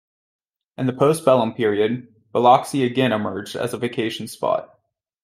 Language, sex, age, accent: English, male, 19-29, United States English